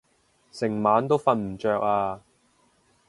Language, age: Cantonese, 19-29